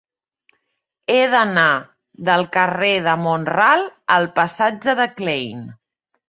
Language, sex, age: Catalan, female, 19-29